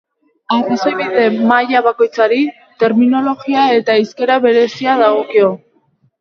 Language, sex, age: Basque, female, 19-29